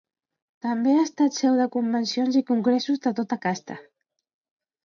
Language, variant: Catalan, Central